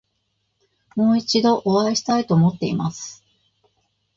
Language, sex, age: Japanese, female, 50-59